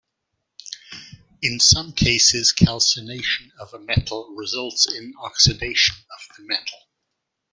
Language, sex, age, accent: English, male, 60-69, United States English